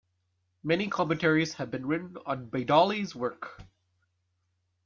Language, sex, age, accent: English, male, 19-29, Canadian English